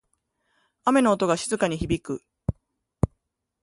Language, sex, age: Japanese, female, 19-29